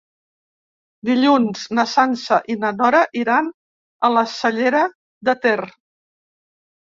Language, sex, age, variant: Catalan, female, 70-79, Central